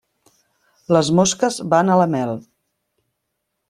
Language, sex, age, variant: Catalan, female, 30-39, Central